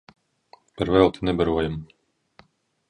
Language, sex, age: Latvian, male, 40-49